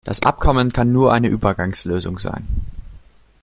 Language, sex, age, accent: German, male, 19-29, Deutschland Deutsch